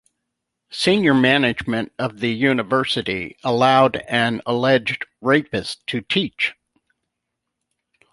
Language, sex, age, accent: English, male, 60-69, United States English